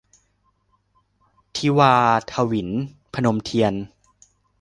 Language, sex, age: Thai, male, 19-29